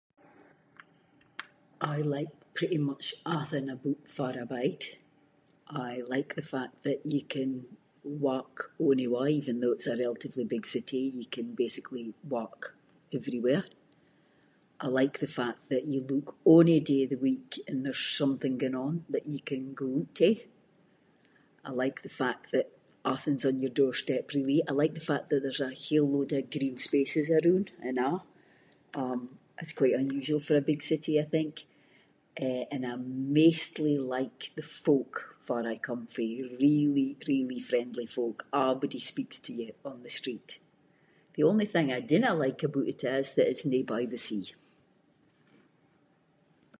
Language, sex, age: Scots, female, 50-59